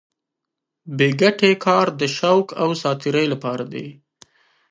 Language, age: Pashto, 19-29